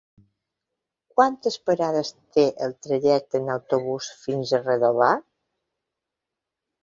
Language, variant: Catalan, Balear